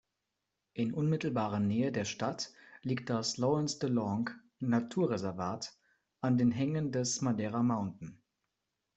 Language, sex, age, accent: German, male, 19-29, Deutschland Deutsch